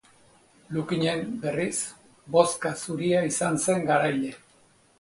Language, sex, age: Basque, male, 60-69